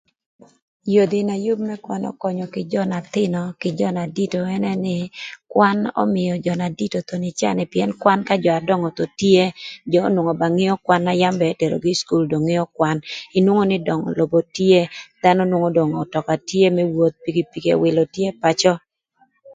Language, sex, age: Thur, female, 50-59